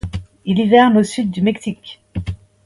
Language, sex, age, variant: French, female, 40-49, Français de métropole